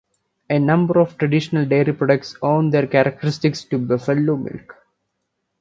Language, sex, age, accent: English, male, 19-29, India and South Asia (India, Pakistan, Sri Lanka)